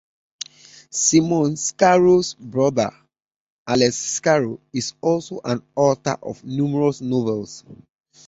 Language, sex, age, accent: English, male, 30-39, United States English